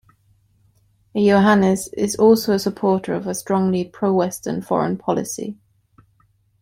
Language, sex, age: English, female, 30-39